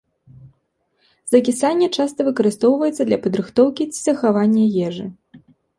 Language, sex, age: Belarusian, female, 19-29